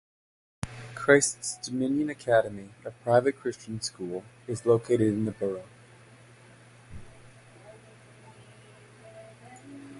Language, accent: English, United States English